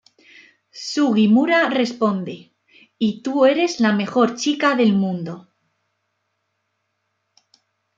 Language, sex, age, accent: Spanish, female, 19-29, España: Norte peninsular (Asturias, Castilla y León, Cantabria, País Vasco, Navarra, Aragón, La Rioja, Guadalajara, Cuenca)